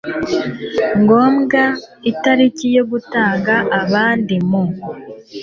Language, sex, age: Kinyarwanda, female, 19-29